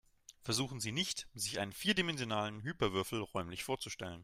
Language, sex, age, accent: German, male, 19-29, Deutschland Deutsch